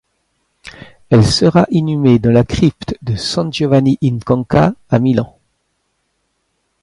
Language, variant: French, Français de métropole